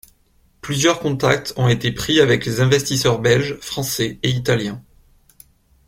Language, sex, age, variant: French, male, 19-29, Français de métropole